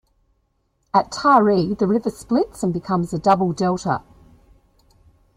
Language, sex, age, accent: English, female, 50-59, Australian English